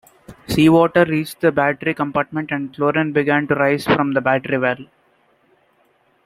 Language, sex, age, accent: English, male, under 19, India and South Asia (India, Pakistan, Sri Lanka)